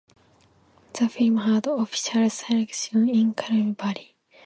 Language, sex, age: English, female, 19-29